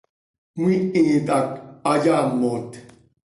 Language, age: Seri, 40-49